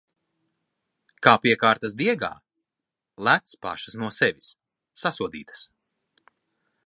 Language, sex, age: Latvian, male, 30-39